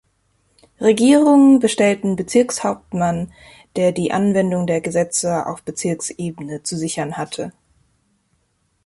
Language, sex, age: German, female, 19-29